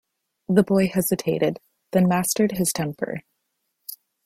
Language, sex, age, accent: English, female, 19-29, United States English